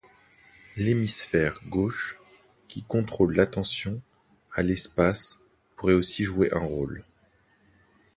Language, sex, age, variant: French, male, 19-29, Français de métropole